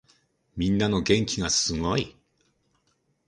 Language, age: Japanese, 50-59